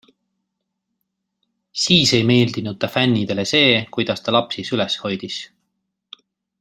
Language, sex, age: Estonian, male, 30-39